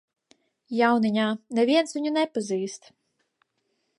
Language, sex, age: Latvian, female, 19-29